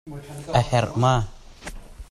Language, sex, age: Hakha Chin, male, 19-29